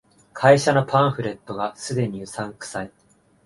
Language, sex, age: Japanese, male, 19-29